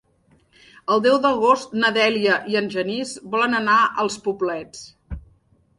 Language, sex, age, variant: Catalan, female, 40-49, Septentrional